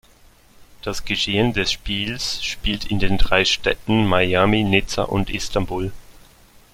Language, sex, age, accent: German, male, 30-39, Schweizerdeutsch